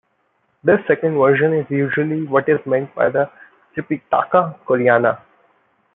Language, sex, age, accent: English, male, 19-29, India and South Asia (India, Pakistan, Sri Lanka)